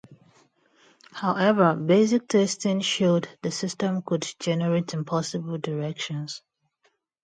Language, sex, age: English, female, 19-29